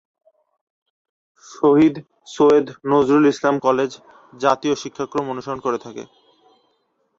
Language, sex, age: Bengali, male, 19-29